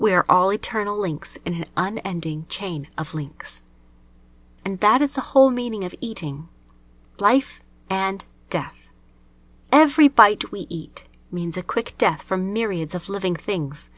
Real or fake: real